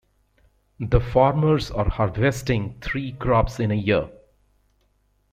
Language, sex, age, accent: English, male, 40-49, United States English